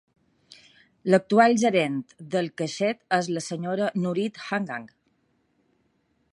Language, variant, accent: Catalan, Balear, balear